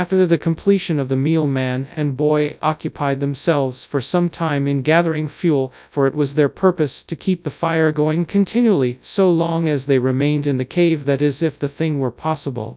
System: TTS, FastPitch